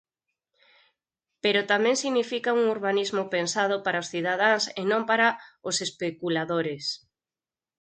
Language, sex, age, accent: Galician, female, 40-49, Oriental (común en zona oriental)